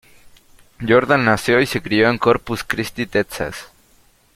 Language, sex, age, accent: Spanish, male, under 19, Chileno: Chile, Cuyo